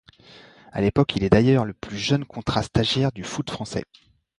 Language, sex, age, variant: French, male, 30-39, Français de métropole